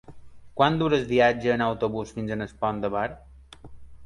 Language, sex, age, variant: Catalan, male, 30-39, Balear